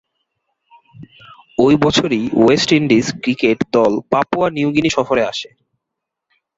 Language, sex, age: Bengali, male, 19-29